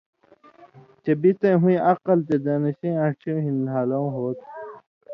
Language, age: Indus Kohistani, 19-29